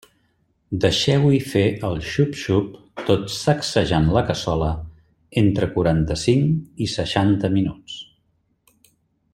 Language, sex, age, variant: Catalan, male, 50-59, Central